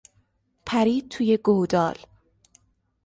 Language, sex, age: Persian, female, under 19